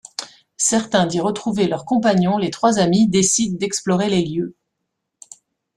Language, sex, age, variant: French, female, 50-59, Français de métropole